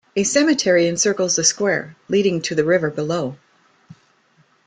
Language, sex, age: English, female, 60-69